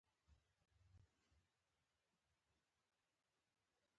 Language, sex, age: Pashto, female, 30-39